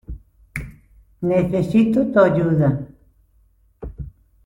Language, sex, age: Spanish, female, 80-89